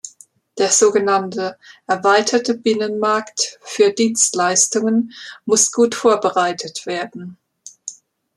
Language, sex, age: German, female, 50-59